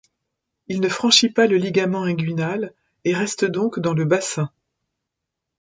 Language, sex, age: French, female, 50-59